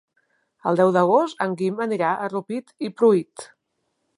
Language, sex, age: Catalan, female, 40-49